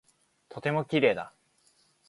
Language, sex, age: Japanese, male, 19-29